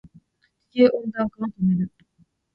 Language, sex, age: Japanese, female, under 19